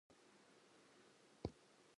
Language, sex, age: English, female, 19-29